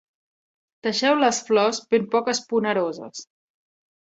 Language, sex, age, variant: Catalan, female, 30-39, Central